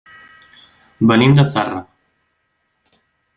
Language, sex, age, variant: Catalan, male, 19-29, Central